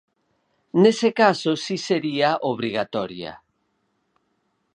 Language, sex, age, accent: Galician, male, 50-59, Oriental (común en zona oriental)